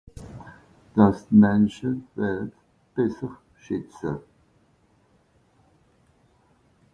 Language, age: Swiss German, 70-79